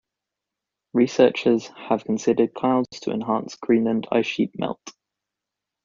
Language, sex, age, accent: English, male, 19-29, England English